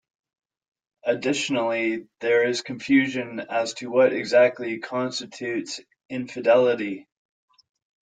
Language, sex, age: English, male, 30-39